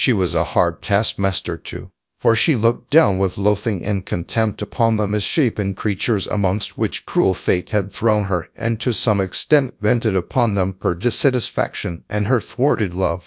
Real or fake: fake